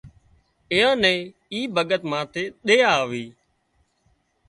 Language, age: Wadiyara Koli, 19-29